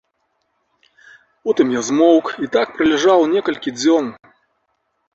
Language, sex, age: Belarusian, male, 40-49